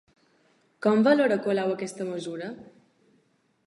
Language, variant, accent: Catalan, Balear, balear